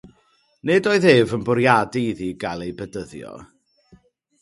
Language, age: Welsh, 30-39